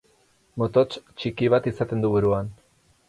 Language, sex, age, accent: Basque, male, 30-39, Erdialdekoa edo Nafarra (Gipuzkoa, Nafarroa)